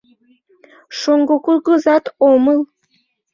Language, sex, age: Mari, female, 19-29